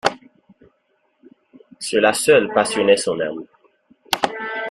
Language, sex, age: French, male, 19-29